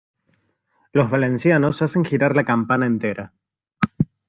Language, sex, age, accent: Spanish, male, 19-29, Rioplatense: Argentina, Uruguay, este de Bolivia, Paraguay